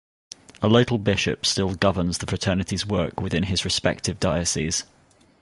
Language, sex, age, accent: English, male, 30-39, England English